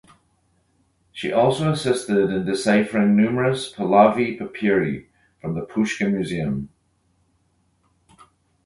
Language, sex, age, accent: English, male, 40-49, Canadian English